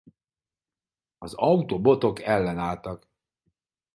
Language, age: Hungarian, 40-49